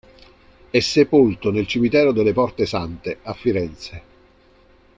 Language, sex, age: Italian, male, 50-59